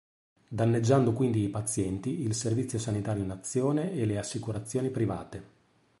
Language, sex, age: Italian, male, 40-49